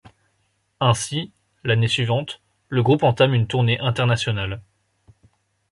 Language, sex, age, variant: French, male, 19-29, Français de métropole